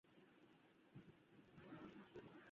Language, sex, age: Bengali, male, 19-29